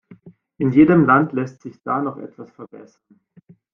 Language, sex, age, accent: German, male, 19-29, Deutschland Deutsch